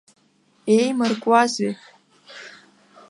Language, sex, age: Abkhazian, female, under 19